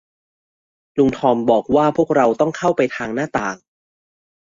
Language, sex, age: Thai, male, 30-39